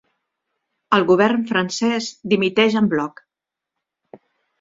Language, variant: Catalan, Central